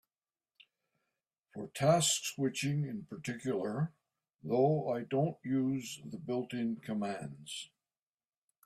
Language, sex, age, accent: English, male, 70-79, Canadian English